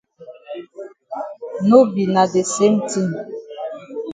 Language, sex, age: Cameroon Pidgin, female, 40-49